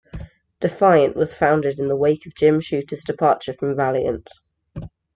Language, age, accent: English, 19-29, England English